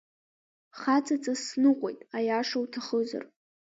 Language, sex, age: Abkhazian, female, under 19